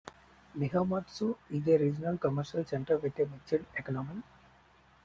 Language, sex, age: English, male, 19-29